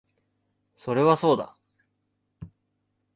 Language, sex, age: Japanese, male, 19-29